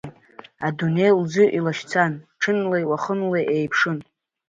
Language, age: Abkhazian, under 19